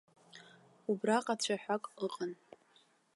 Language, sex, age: Abkhazian, female, 19-29